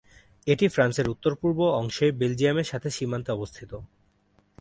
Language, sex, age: Bengali, male, 19-29